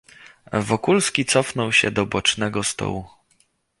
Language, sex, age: Polish, male, 30-39